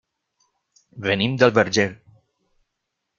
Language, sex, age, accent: Catalan, male, 40-49, valencià